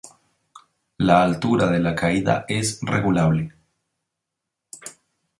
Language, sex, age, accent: Spanish, male, 19-29, Andino-Pacífico: Colombia, Perú, Ecuador, oeste de Bolivia y Venezuela andina